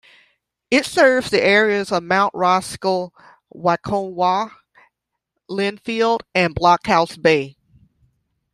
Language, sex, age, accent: English, female, 30-39, United States English